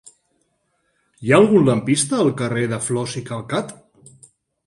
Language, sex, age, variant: Catalan, male, 50-59, Central